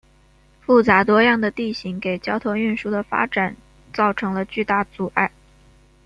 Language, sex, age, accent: Chinese, female, 19-29, 出生地：江西省